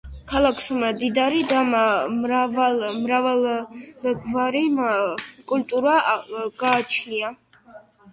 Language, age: Georgian, 19-29